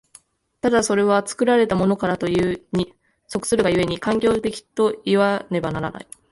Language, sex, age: Japanese, female, 19-29